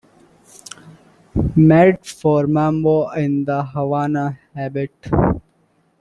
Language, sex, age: English, male, 19-29